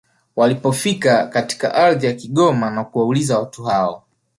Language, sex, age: Swahili, male, 19-29